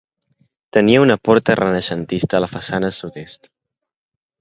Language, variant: Catalan, Central